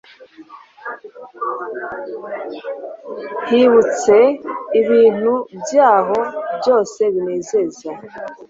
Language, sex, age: Kinyarwanda, female, 40-49